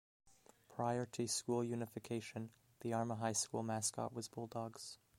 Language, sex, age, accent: English, male, under 19, Canadian English